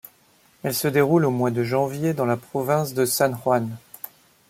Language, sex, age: French, male, 40-49